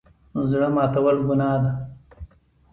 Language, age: Pashto, 40-49